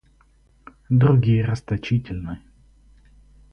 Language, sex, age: Russian, male, 19-29